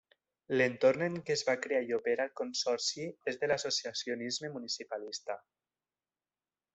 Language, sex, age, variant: Catalan, male, under 19, Septentrional